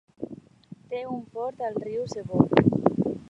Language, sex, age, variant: Catalan, female, under 19, Alacantí